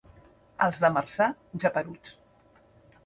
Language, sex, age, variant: Catalan, female, 50-59, Central